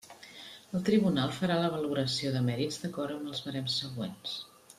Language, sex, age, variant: Catalan, female, 50-59, Central